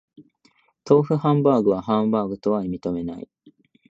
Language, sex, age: Japanese, male, 19-29